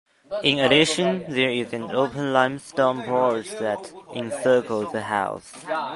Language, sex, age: English, male, under 19